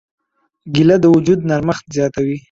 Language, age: Pashto, 19-29